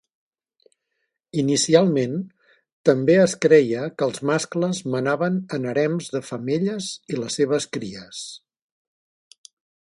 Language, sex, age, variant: Catalan, male, 60-69, Central